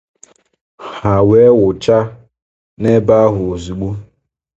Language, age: Igbo, 19-29